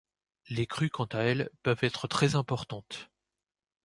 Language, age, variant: French, 40-49, Français de métropole